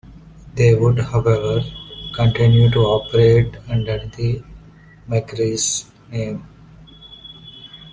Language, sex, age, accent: English, male, 19-29, India and South Asia (India, Pakistan, Sri Lanka)